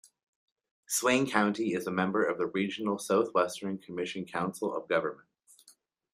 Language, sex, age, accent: English, male, 19-29, Canadian English